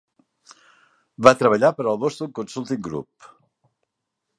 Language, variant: Catalan, Central